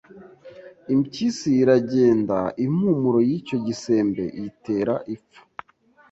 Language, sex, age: Kinyarwanda, male, 19-29